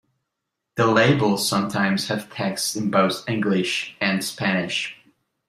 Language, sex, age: English, male, 30-39